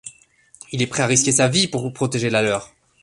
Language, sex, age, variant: French, male, 30-39, Français de métropole